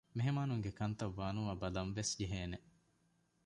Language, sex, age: Divehi, male, 19-29